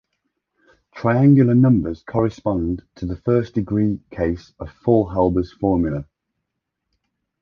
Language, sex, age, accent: English, male, 30-39, England English